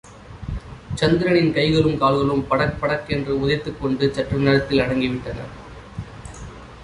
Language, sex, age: Tamil, male, 19-29